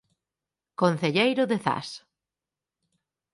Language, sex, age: Galician, female, 30-39